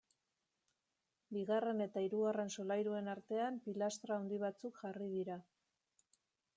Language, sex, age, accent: Basque, female, 50-59, Mendebalekoa (Araba, Bizkaia, Gipuzkoako mendebaleko herri batzuk)